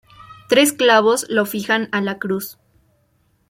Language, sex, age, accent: Spanish, female, 19-29, México